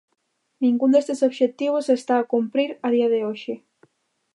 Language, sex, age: Galician, female, 19-29